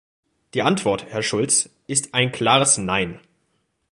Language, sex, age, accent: German, male, under 19, Deutschland Deutsch